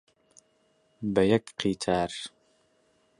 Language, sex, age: Central Kurdish, male, 19-29